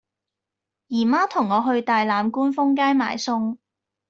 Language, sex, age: Cantonese, female, 19-29